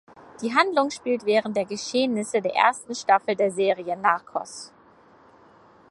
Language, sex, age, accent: German, female, 19-29, Deutschland Deutsch